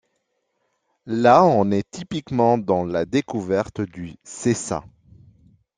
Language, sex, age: French, male, 30-39